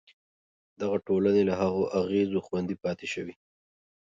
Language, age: Pashto, 30-39